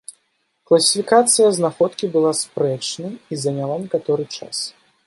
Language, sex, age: Belarusian, male, 19-29